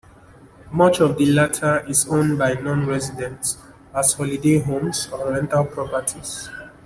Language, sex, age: English, male, 19-29